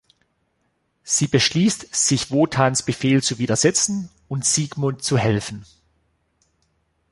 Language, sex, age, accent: German, male, 40-49, Deutschland Deutsch